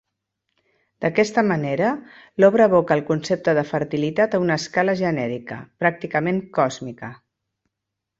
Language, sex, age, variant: Catalan, female, 40-49, Central